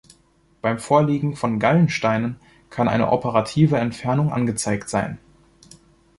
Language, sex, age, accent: German, male, under 19, Deutschland Deutsch